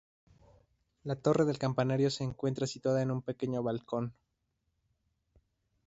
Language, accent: Spanish, México